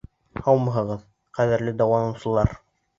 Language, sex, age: Bashkir, male, 19-29